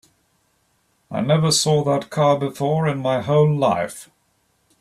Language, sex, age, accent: English, male, 19-29, England English